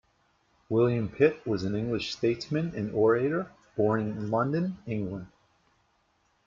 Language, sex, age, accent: English, male, 40-49, United States English